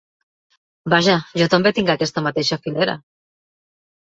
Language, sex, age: Catalan, female, 40-49